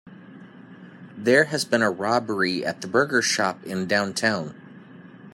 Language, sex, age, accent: English, male, 30-39, United States English